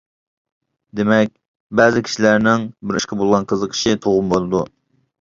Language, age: Uyghur, 19-29